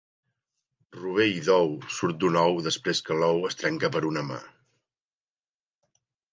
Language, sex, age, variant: Catalan, male, 40-49, Central